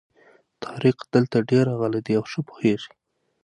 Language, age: Pashto, 19-29